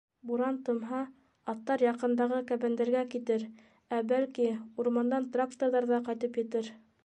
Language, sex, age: Bashkir, female, 30-39